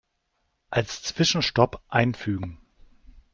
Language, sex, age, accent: German, male, 40-49, Deutschland Deutsch